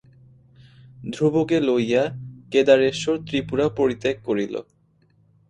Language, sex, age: Bengali, female, 19-29